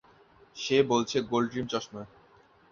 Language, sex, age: Bengali, male, under 19